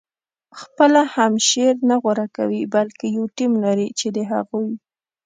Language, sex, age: Pashto, female, 19-29